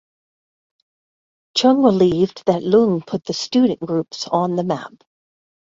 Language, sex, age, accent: English, female, 50-59, United States English